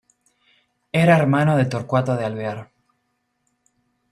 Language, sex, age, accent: Spanish, male, 19-29, Rioplatense: Argentina, Uruguay, este de Bolivia, Paraguay